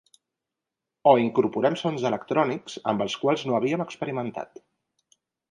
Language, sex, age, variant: Catalan, female, 30-39, Central